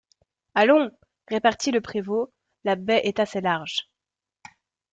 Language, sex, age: French, female, 19-29